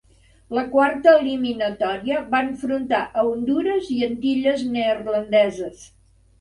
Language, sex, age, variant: Catalan, female, 60-69, Central